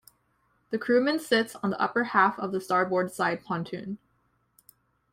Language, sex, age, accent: English, female, 19-29, United States English